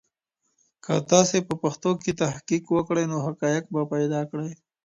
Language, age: Pashto, 19-29